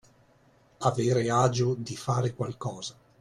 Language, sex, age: Italian, male, 30-39